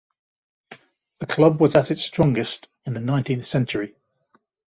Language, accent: English, England English